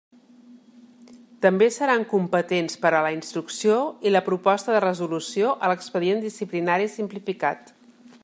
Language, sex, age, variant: Catalan, female, 40-49, Central